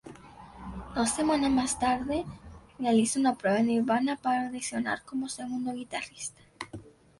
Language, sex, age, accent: Spanish, female, under 19, América central